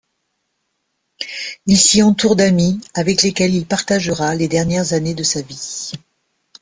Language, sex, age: French, female, 50-59